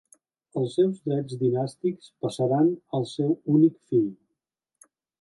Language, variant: Catalan, Central